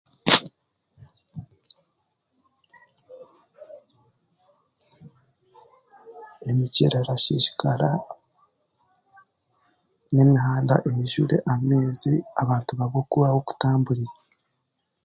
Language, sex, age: Chiga, male, 30-39